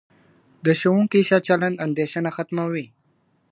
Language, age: Pashto, 19-29